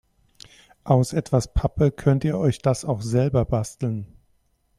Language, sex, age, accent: German, male, 50-59, Deutschland Deutsch